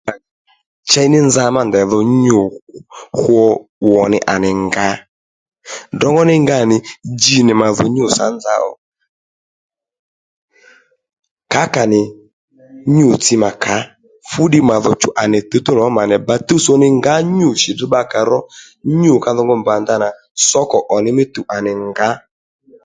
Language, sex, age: Lendu, female, 30-39